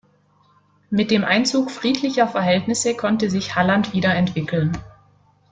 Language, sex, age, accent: German, female, 19-29, Deutschland Deutsch